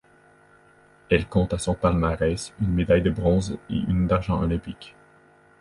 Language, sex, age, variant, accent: French, male, 19-29, Français d'Amérique du Nord, Français du Canada